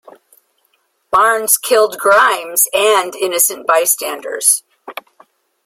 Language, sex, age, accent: English, female, 60-69, United States English